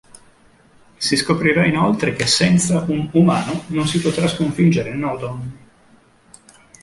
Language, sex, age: Italian, male, 50-59